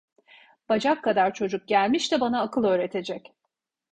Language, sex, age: Turkish, female, 40-49